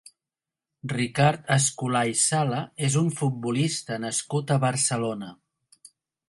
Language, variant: Catalan, Central